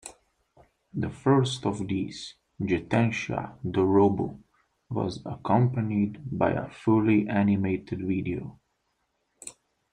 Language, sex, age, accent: English, male, 19-29, United States English